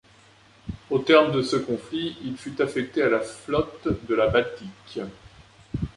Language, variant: French, Français de métropole